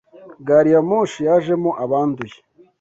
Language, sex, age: Kinyarwanda, male, 19-29